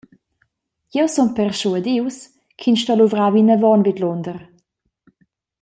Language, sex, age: Romansh, female, 19-29